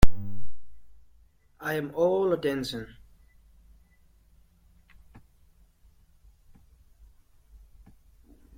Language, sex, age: English, male, 19-29